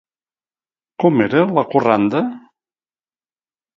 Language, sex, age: Catalan, male, 60-69